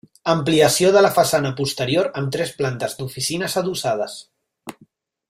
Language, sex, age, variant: Catalan, male, 30-39, Central